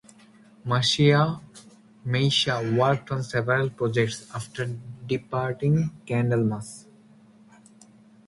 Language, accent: English, India and South Asia (India, Pakistan, Sri Lanka)